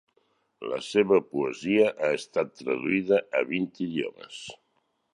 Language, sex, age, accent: Catalan, male, 60-69, Barceloní